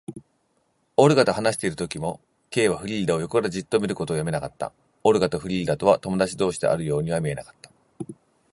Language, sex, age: Japanese, male, 40-49